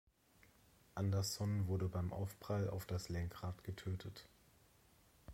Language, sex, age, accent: German, male, 30-39, Deutschland Deutsch